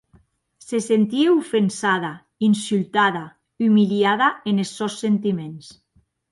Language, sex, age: Occitan, female, 40-49